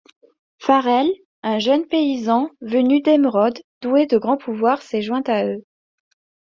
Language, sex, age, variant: French, female, 19-29, Français de métropole